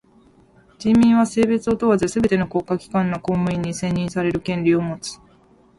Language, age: Japanese, 19-29